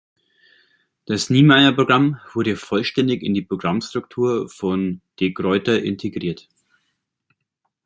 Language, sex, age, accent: German, male, 30-39, Deutschland Deutsch